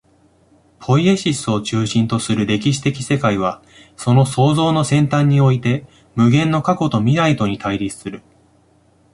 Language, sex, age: Japanese, male, 19-29